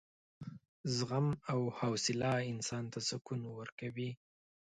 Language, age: Pashto, 19-29